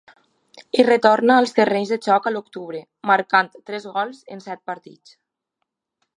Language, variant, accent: Catalan, Valencià central, valencià